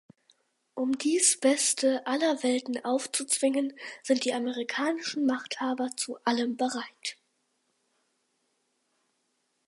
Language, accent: German, Deutschland Deutsch